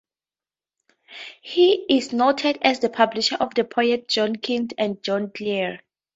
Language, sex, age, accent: English, female, 19-29, Southern African (South Africa, Zimbabwe, Namibia)